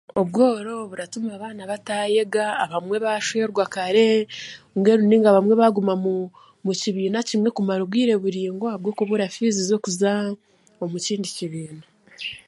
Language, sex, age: Chiga, female, 19-29